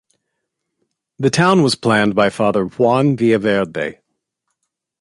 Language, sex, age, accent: English, male, 50-59, United States English